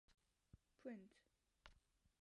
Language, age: English, 19-29